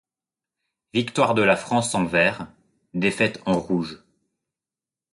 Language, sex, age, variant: French, male, 19-29, Français de métropole